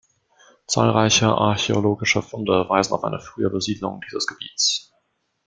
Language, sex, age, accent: German, male, 19-29, Deutschland Deutsch